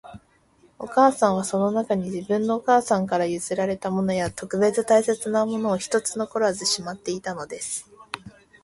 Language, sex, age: Japanese, male, 19-29